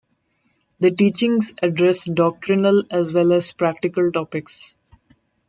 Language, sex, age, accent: English, female, 19-29, India and South Asia (India, Pakistan, Sri Lanka)